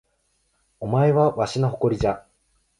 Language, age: Japanese, 19-29